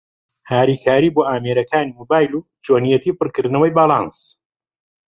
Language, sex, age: Central Kurdish, male, 50-59